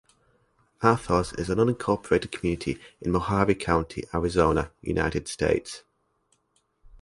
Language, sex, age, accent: English, male, 30-39, England English